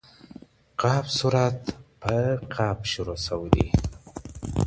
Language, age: Pashto, 30-39